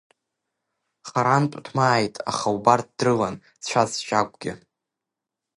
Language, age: Abkhazian, under 19